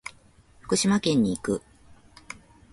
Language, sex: Japanese, female